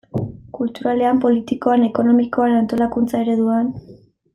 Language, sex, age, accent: Basque, female, 19-29, Erdialdekoa edo Nafarra (Gipuzkoa, Nafarroa)